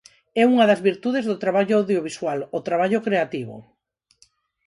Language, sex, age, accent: Galician, female, 50-59, Neofalante